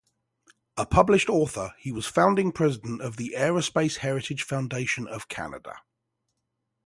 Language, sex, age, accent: English, male, 40-49, England English